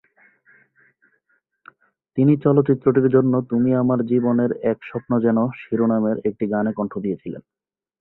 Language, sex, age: Bengali, male, 30-39